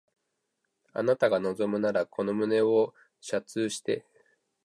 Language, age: Japanese, 30-39